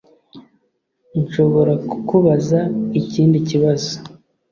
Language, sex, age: Kinyarwanda, male, 30-39